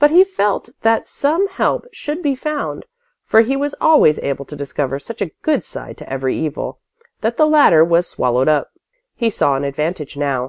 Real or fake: real